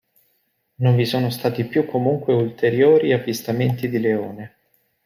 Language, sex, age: Italian, male, 30-39